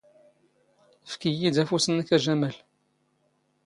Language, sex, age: Standard Moroccan Tamazight, male, 30-39